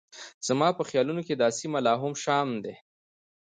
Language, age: Pashto, 40-49